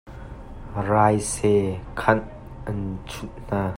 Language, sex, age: Hakha Chin, male, 19-29